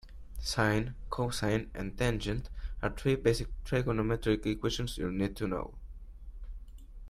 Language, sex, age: English, male, under 19